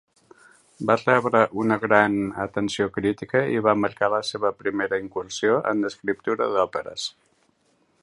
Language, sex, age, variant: Catalan, male, 60-69, Central